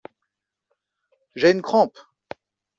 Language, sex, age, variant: French, male, 30-39, Français de métropole